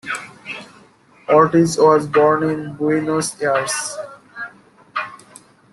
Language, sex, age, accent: English, male, 19-29, United States English